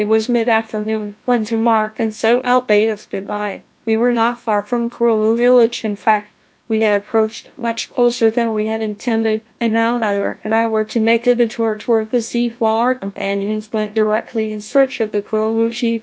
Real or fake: fake